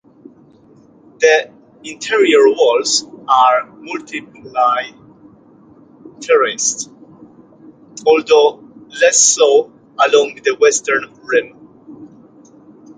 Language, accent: English, polish